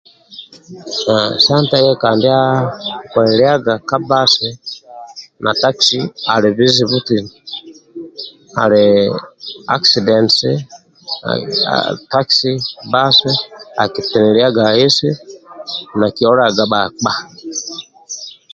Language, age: Amba (Uganda), 30-39